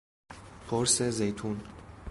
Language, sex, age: Persian, male, 30-39